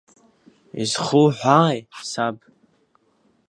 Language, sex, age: Abkhazian, female, 30-39